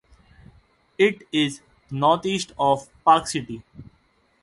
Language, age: English, under 19